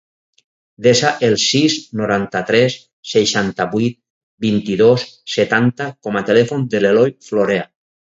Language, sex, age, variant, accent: Catalan, male, 60-69, Valencià meridional, valencià